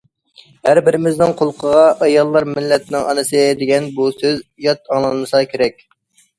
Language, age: Uyghur, 19-29